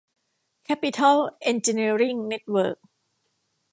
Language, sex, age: Thai, female, 50-59